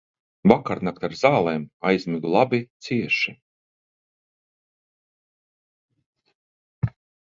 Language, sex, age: Latvian, male, 60-69